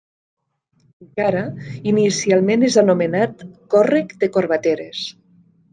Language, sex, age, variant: Catalan, female, 50-59, Nord-Occidental